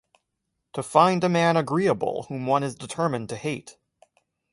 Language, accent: English, United States English